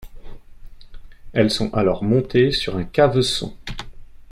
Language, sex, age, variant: French, male, 30-39, Français de métropole